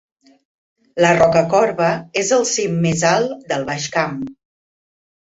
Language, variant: Catalan, Central